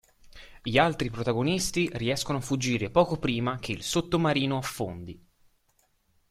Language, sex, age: Italian, male, under 19